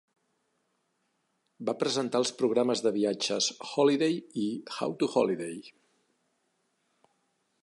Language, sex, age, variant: Catalan, male, 50-59, Central